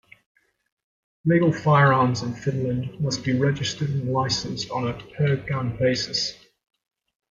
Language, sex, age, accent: English, male, 19-29, Australian English